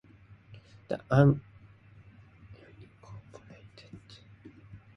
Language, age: English, 19-29